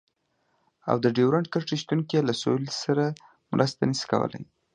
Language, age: Pashto, under 19